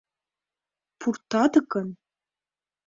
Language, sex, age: Mari, female, 19-29